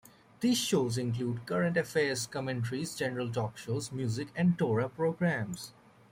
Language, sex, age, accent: English, male, 19-29, United States English